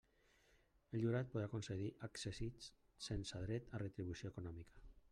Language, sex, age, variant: Catalan, male, 50-59, Central